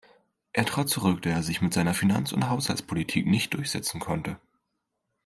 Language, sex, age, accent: German, male, under 19, Deutschland Deutsch